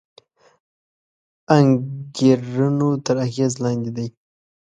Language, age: Pashto, 19-29